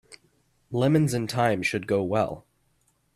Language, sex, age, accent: English, male, 19-29, Canadian English